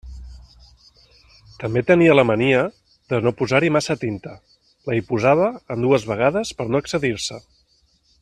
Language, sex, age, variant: Catalan, male, 30-39, Nord-Occidental